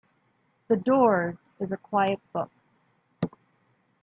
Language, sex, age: English, female, 19-29